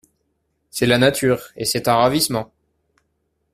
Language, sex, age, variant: French, male, 19-29, Français de métropole